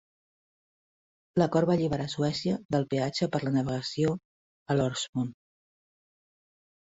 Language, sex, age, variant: Catalan, female, 40-49, Central